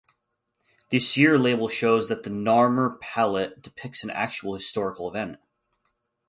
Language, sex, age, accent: English, male, 19-29, United States English